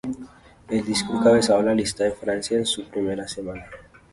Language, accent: Spanish, España: Centro-Sur peninsular (Madrid, Toledo, Castilla-La Mancha)